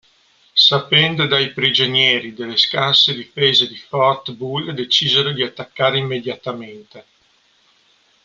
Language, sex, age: Italian, male, 30-39